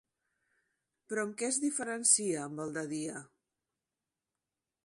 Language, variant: Catalan, Central